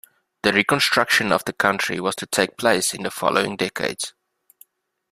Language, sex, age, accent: English, male, 30-39, Southern African (South Africa, Zimbabwe, Namibia)